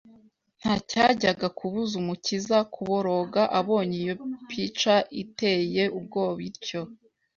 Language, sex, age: Kinyarwanda, female, 19-29